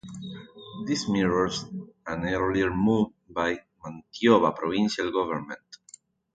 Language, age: English, 30-39